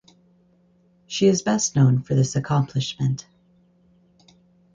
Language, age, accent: English, 40-49, United States English